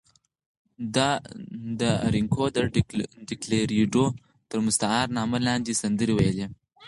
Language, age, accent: Pashto, 19-29, کندهاری لهجه